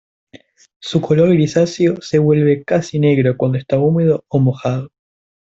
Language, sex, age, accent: Spanish, male, under 19, Rioplatense: Argentina, Uruguay, este de Bolivia, Paraguay